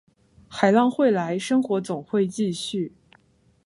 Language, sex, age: Chinese, female, 19-29